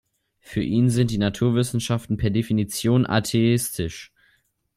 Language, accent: German, Deutschland Deutsch